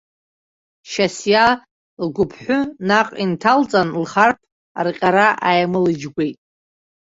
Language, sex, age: Abkhazian, female, 30-39